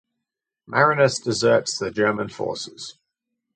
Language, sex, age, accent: English, male, 30-39, Australian English